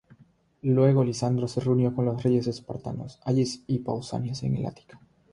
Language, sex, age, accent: Spanish, male, under 19, Andino-Pacífico: Colombia, Perú, Ecuador, oeste de Bolivia y Venezuela andina; Rioplatense: Argentina, Uruguay, este de Bolivia, Paraguay